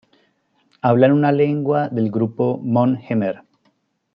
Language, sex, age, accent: Spanish, male, 30-39, Andino-Pacífico: Colombia, Perú, Ecuador, oeste de Bolivia y Venezuela andina